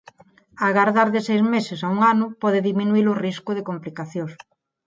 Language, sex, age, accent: Galician, female, 40-49, Neofalante